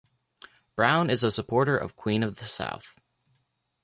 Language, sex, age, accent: English, male, 19-29, United States English